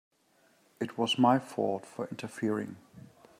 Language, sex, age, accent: English, male, 30-39, Australian English